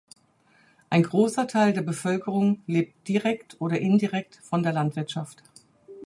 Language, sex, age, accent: German, female, 50-59, Deutschland Deutsch